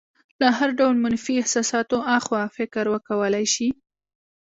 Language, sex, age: Pashto, female, 19-29